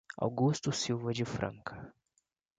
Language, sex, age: Portuguese, male, 19-29